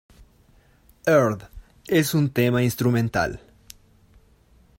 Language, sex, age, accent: Spanish, male, 19-29, Chileno: Chile, Cuyo